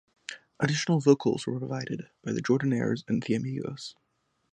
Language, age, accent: English, 19-29, United States English